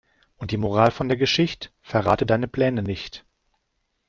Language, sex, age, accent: German, male, 40-49, Deutschland Deutsch